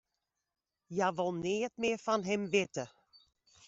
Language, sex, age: Western Frisian, female, 60-69